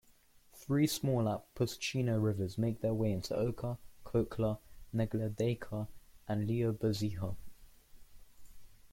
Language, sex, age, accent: English, male, under 19, England English